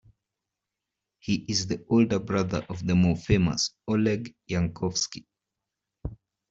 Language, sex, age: English, male, 30-39